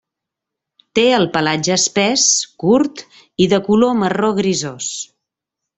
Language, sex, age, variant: Catalan, female, 40-49, Central